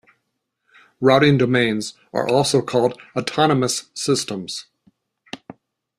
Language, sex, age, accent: English, male, 60-69, United States English